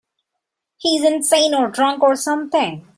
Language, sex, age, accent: English, female, 19-29, India and South Asia (India, Pakistan, Sri Lanka)